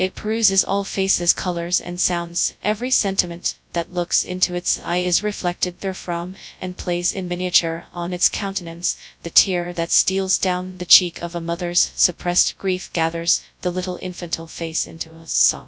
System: TTS, FastPitch